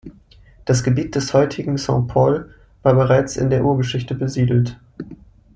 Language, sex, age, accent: German, male, 19-29, Deutschland Deutsch